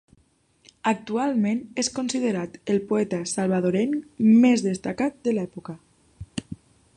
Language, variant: Catalan, Nord-Occidental